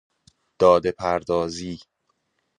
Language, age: Persian, 30-39